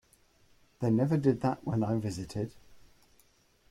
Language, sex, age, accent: English, male, 40-49, England English